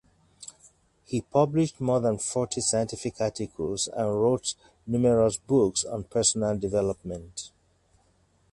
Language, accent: English, Canadian English